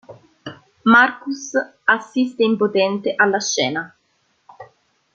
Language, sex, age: Italian, female, 19-29